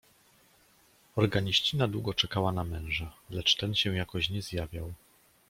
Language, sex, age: Polish, male, 40-49